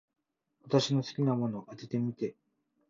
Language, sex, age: Japanese, male, 19-29